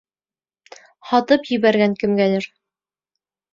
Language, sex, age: Bashkir, female, 19-29